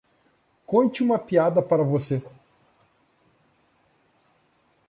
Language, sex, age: Portuguese, male, 19-29